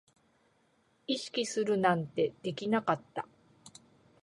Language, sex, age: Japanese, female, 50-59